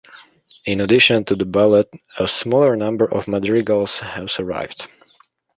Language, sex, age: English, male, under 19